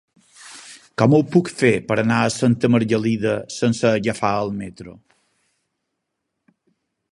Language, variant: Catalan, Balear